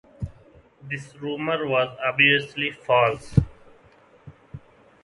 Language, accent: English, India and South Asia (India, Pakistan, Sri Lanka)